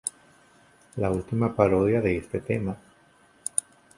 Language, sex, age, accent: Spanish, male, 40-49, Caribe: Cuba, Venezuela, Puerto Rico, República Dominicana, Panamá, Colombia caribeña, México caribeño, Costa del golfo de México